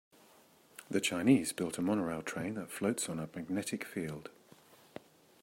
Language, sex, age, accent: English, male, 50-59, England English